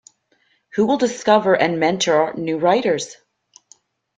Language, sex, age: English, female, 50-59